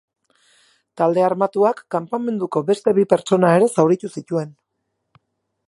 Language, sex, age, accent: Basque, female, 40-49, Erdialdekoa edo Nafarra (Gipuzkoa, Nafarroa)